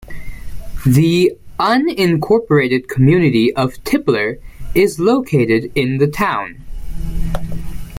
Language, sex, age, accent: English, male, 19-29, United States English